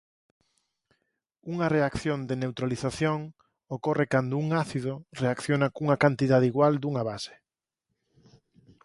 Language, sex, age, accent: Galician, male, 40-49, Normativo (estándar)